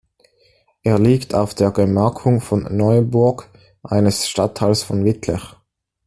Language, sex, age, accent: German, male, 19-29, Schweizerdeutsch